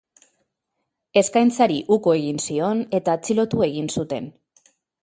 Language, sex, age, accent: Basque, female, 40-49, Mendebalekoa (Araba, Bizkaia, Gipuzkoako mendebaleko herri batzuk)